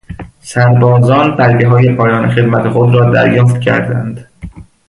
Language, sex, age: Persian, male, 19-29